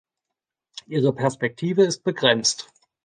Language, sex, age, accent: German, male, 40-49, Deutschland Deutsch